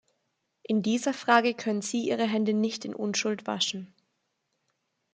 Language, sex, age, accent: German, female, 19-29, Deutschland Deutsch